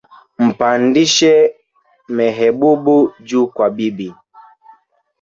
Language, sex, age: Swahili, male, 19-29